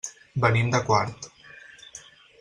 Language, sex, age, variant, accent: Catalan, male, 19-29, Central, central; Barceloní